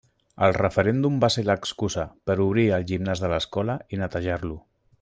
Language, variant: Catalan, Central